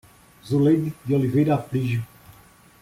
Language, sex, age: Portuguese, male, 40-49